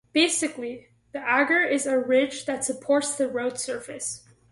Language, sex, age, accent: English, female, under 19, United States English